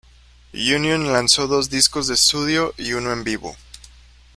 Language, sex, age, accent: Spanish, male, 19-29, México